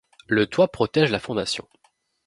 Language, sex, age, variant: French, male, 19-29, Français de métropole